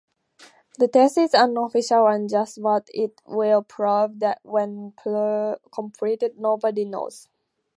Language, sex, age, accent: English, female, under 19, England English